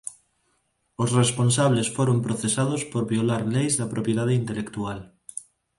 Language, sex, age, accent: Galician, male, 19-29, Neofalante